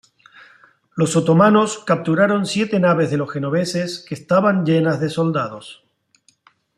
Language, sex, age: Spanish, male, 50-59